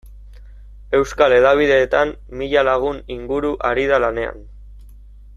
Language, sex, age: Basque, male, 19-29